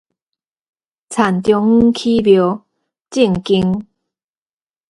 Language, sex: Min Nan Chinese, female